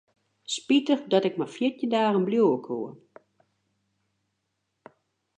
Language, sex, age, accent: Western Frisian, female, 60-69, Wâldfrysk